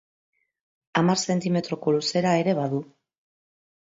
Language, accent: Basque, Mendebalekoa (Araba, Bizkaia, Gipuzkoako mendebaleko herri batzuk)